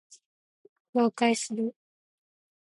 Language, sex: Japanese, female